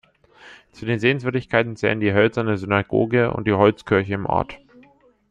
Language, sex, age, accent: German, male, under 19, Deutschland Deutsch